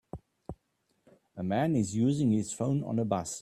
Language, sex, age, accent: English, male, 60-69, Southern African (South Africa, Zimbabwe, Namibia)